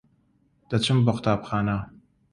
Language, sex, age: Central Kurdish, male, 19-29